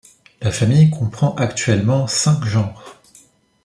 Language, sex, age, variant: French, male, 19-29, Français de métropole